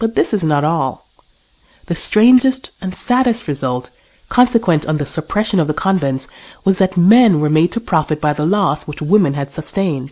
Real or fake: real